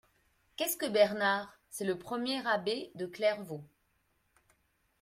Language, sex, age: French, female, 40-49